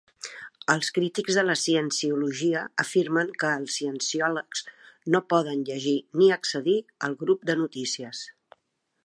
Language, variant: Catalan, Central